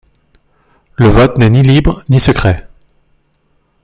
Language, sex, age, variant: French, male, 30-39, Français de métropole